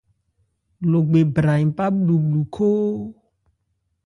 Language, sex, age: Ebrié, female, 30-39